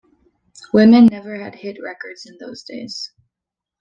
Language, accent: English, Canadian English